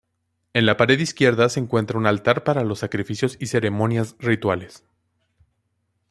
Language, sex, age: Spanish, male, 19-29